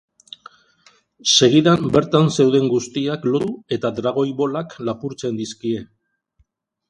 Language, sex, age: Basque, male, 50-59